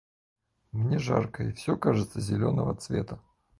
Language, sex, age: Russian, male, 30-39